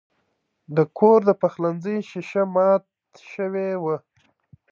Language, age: Pashto, 19-29